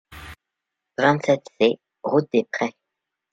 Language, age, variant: French, 19-29, Français de métropole